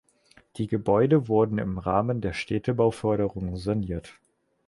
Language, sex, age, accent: German, male, 19-29, Deutschland Deutsch